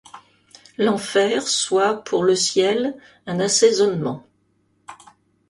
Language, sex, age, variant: French, female, 60-69, Français de métropole